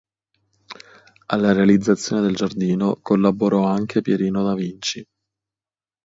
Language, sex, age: Italian, male, 19-29